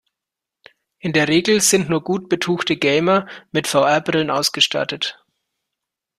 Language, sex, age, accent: German, male, 30-39, Deutschland Deutsch